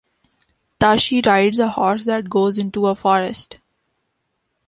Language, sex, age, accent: English, female, 19-29, India and South Asia (India, Pakistan, Sri Lanka)